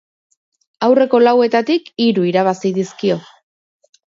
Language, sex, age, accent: Basque, female, 30-39, Erdialdekoa edo Nafarra (Gipuzkoa, Nafarroa)